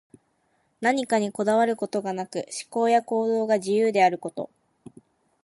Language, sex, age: Japanese, female, under 19